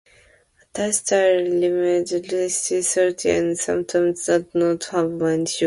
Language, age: English, 19-29